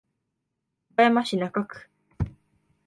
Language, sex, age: Japanese, female, 19-29